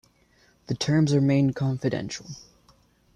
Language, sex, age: English, male, under 19